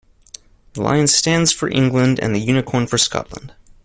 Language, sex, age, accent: English, male, 19-29, United States English